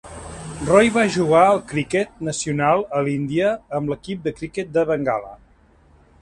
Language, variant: Catalan, Central